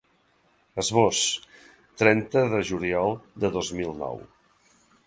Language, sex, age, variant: Catalan, male, 40-49, Central